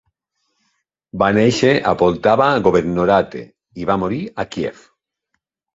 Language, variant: Catalan, Septentrional